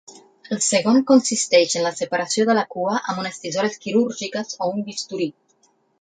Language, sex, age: Catalan, female, 50-59